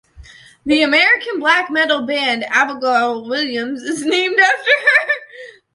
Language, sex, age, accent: English, female, 19-29, United States English